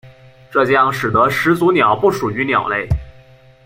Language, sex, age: Chinese, male, under 19